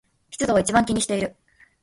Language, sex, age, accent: Japanese, female, under 19, 標準